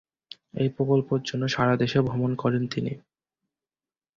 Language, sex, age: Bengali, male, 19-29